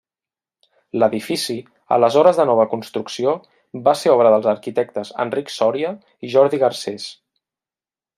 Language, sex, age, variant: Catalan, male, 19-29, Central